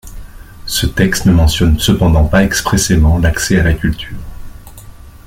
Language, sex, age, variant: French, male, 40-49, Français de métropole